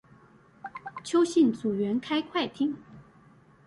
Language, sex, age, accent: Chinese, female, 40-49, 出生地：臺北市